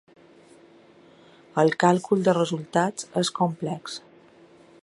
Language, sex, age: Catalan, female, 40-49